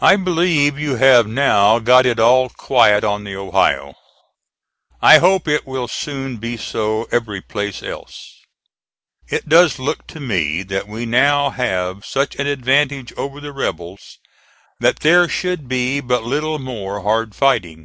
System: none